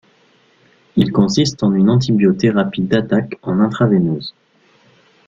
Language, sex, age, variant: French, male, 19-29, Français de métropole